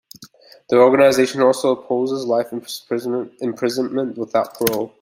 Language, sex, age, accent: English, male, 19-29, United States English